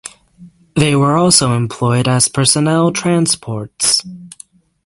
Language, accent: English, United States English; England English